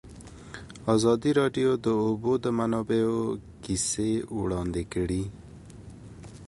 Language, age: Pashto, 19-29